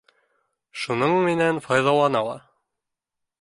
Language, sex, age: Bashkir, male, 19-29